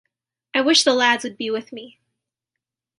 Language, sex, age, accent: English, female, under 19, United States English